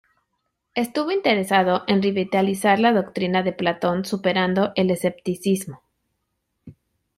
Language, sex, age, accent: Spanish, female, 30-39, México